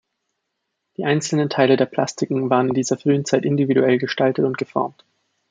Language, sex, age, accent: German, male, 19-29, Österreichisches Deutsch